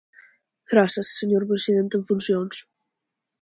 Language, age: Galician, 19-29